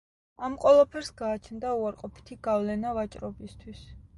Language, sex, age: Georgian, female, 30-39